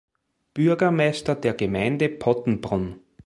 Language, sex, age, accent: German, male, 40-49, Österreichisches Deutsch